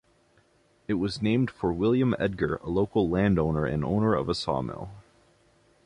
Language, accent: English, United States English